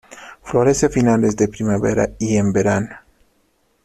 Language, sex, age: Spanish, male, 19-29